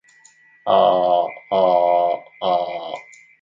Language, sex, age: Japanese, male, 30-39